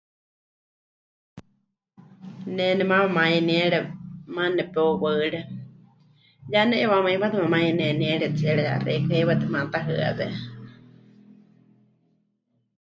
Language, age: Huichol, 30-39